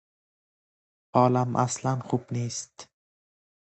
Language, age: Persian, 19-29